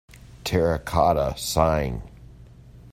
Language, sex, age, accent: English, male, 50-59, United States English